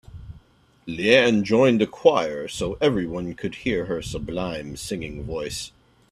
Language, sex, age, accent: English, male, 40-49, United States English